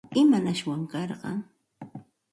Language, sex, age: Santa Ana de Tusi Pasco Quechua, female, 40-49